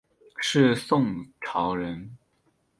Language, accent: Chinese, 出生地：江西省